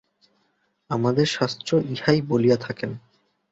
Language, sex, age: Bengali, male, 19-29